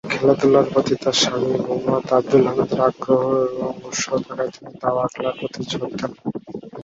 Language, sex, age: Bengali, male, 19-29